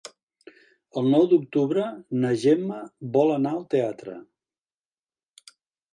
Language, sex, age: Catalan, male, 70-79